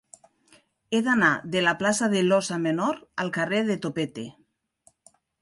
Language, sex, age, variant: Catalan, female, 50-59, Nord-Occidental